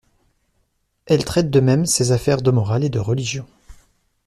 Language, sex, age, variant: French, male, 30-39, Français de métropole